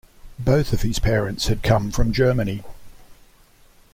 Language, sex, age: English, male, 60-69